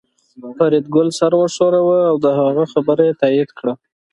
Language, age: Pashto, 19-29